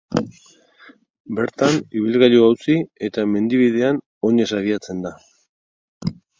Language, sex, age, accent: Basque, male, 60-69, Mendebalekoa (Araba, Bizkaia, Gipuzkoako mendebaleko herri batzuk)